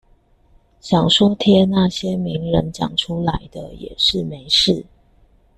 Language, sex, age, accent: Chinese, female, 40-49, 出生地：臺南市